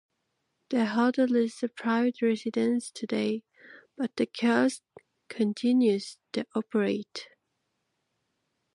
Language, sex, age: English, female, 19-29